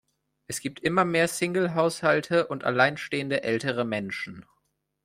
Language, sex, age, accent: German, male, 19-29, Deutschland Deutsch